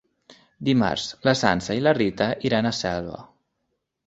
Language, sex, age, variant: Catalan, male, under 19, Nord-Occidental